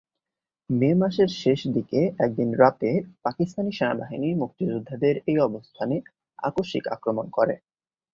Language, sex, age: Bengali, male, 19-29